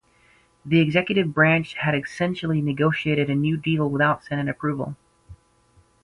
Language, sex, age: English, female, 19-29